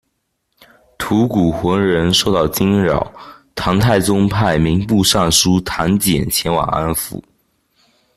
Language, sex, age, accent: Chinese, male, under 19, 出生地：福建省